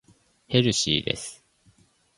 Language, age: Japanese, under 19